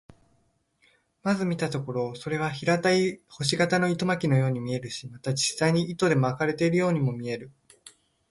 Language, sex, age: Japanese, male, under 19